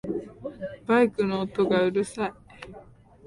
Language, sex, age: Japanese, female, 19-29